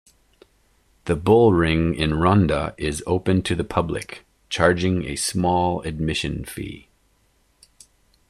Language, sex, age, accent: English, male, 50-59, United States English